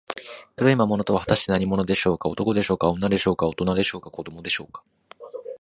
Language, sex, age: Japanese, male, 19-29